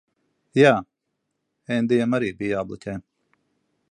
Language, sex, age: Latvian, male, 30-39